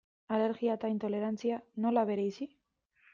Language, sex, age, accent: Basque, female, 19-29, Mendebalekoa (Araba, Bizkaia, Gipuzkoako mendebaleko herri batzuk)